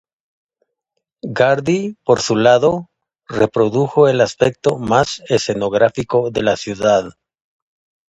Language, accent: Spanish, América central